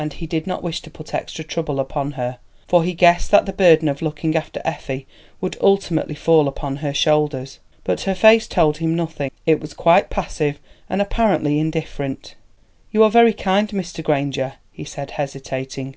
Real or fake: real